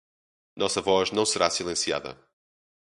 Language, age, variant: Portuguese, 19-29, Portuguese (Portugal)